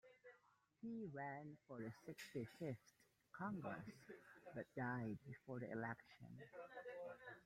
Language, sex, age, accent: English, female, 50-59, United States English